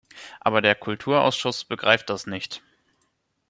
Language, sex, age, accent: German, male, 19-29, Deutschland Deutsch